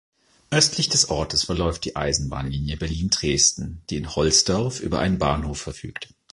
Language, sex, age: German, male, 40-49